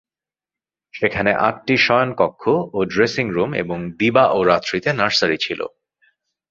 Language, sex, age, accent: Bengali, male, 30-39, চলিত